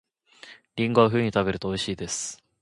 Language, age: Japanese, 19-29